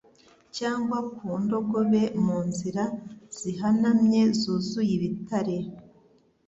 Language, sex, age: Kinyarwanda, female, 40-49